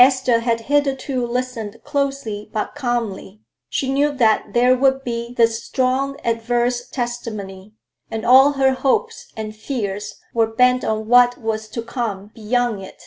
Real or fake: real